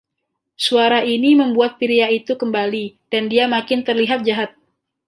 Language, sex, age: Indonesian, female, 19-29